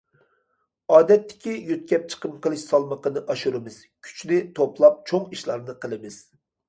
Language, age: Uyghur, 30-39